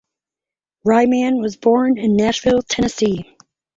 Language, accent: English, United States English